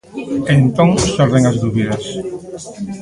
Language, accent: Galician, Normativo (estándar)